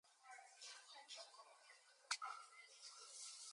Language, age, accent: English, 19-29, United States English